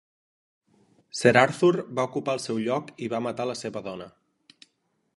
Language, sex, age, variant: Catalan, male, 19-29, Central